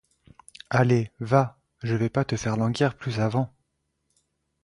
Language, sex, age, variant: French, male, 19-29, Français de métropole